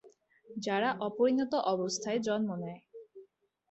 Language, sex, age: Bengali, female, 19-29